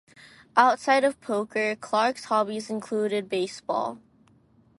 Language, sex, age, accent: English, female, under 19, United States English